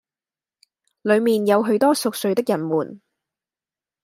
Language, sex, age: Cantonese, female, 19-29